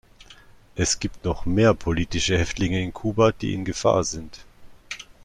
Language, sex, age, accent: German, male, 30-39, Deutschland Deutsch